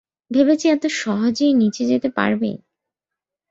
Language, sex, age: Bengali, female, 19-29